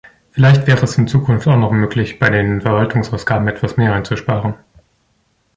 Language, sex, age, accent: German, male, 19-29, Deutschland Deutsch